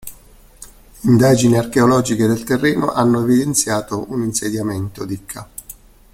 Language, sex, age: Italian, male, 60-69